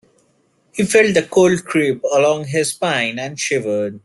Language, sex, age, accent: English, male, 19-29, India and South Asia (India, Pakistan, Sri Lanka)